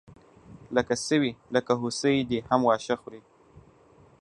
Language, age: Pashto, under 19